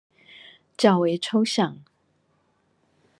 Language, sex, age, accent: Chinese, female, 40-49, 出生地：臺北市